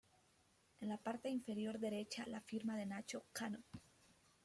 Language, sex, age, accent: Spanish, female, 19-29, Andino-Pacífico: Colombia, Perú, Ecuador, oeste de Bolivia y Venezuela andina